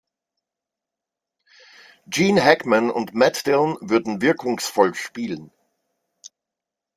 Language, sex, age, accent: German, male, 40-49, Österreichisches Deutsch